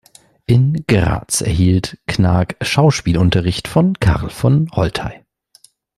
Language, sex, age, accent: German, male, 19-29, Deutschland Deutsch